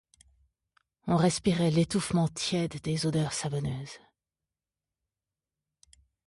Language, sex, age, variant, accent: French, female, 40-49, Français d'Europe, Français de Suisse